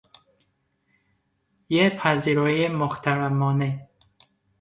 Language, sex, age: Persian, male, 30-39